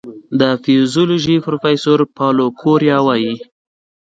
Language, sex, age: Pashto, male, 19-29